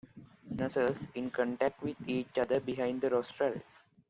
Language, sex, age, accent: English, male, 19-29, India and South Asia (India, Pakistan, Sri Lanka)